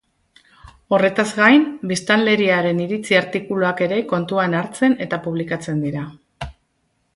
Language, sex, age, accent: Basque, female, 50-59, Mendebalekoa (Araba, Bizkaia, Gipuzkoako mendebaleko herri batzuk)